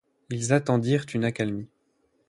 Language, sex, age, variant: French, male, 19-29, Français de métropole